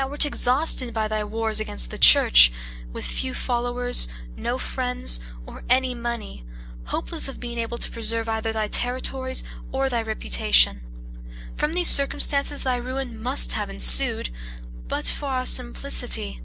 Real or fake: real